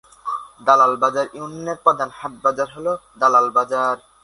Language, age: Bengali, 19-29